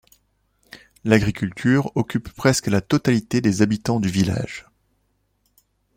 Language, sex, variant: French, male, Français de métropole